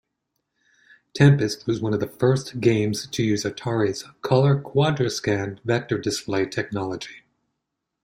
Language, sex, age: English, male, 60-69